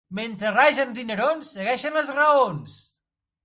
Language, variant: Catalan, Central